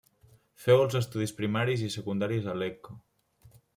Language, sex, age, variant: Catalan, male, 19-29, Central